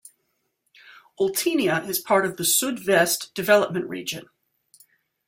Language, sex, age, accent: English, female, 50-59, United States English